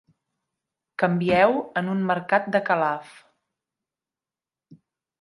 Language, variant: Catalan, Central